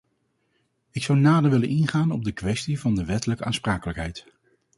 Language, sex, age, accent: Dutch, male, 40-49, Nederlands Nederlands